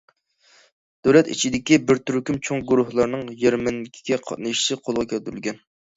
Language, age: Uyghur, 19-29